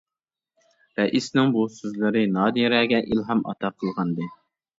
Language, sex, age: Uyghur, male, 19-29